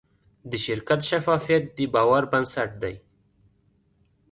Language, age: Pashto, 19-29